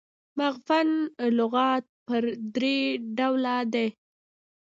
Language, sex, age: Pashto, female, 30-39